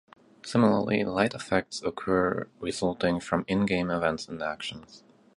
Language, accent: English, United States English